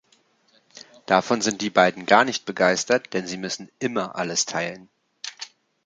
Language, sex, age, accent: German, male, 30-39, Deutschland Deutsch